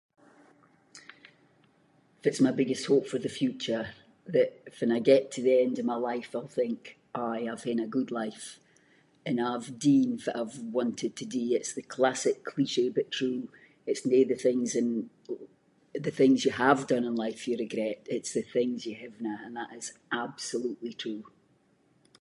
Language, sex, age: Scots, female, 50-59